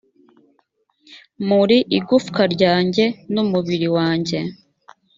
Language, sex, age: Kinyarwanda, female, 30-39